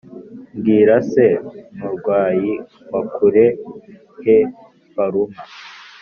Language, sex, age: Kinyarwanda, male, under 19